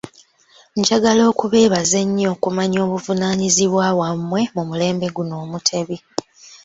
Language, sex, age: Ganda, female, 19-29